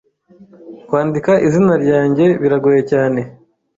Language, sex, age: Kinyarwanda, male, 30-39